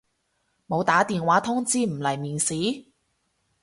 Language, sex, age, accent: Cantonese, female, 30-39, 广州音